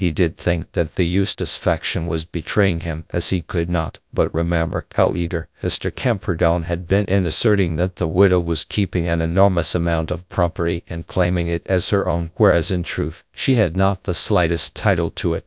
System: TTS, GradTTS